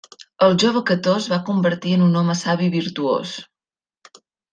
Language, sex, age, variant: Catalan, female, 19-29, Central